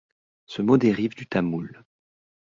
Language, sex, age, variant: French, male, 30-39, Français de métropole